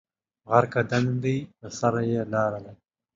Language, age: Pashto, 19-29